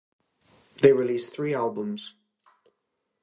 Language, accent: English, England English